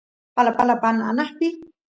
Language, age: Santiago del Estero Quichua, 30-39